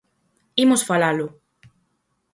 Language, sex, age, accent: Galician, female, 19-29, Atlántico (seseo e gheada)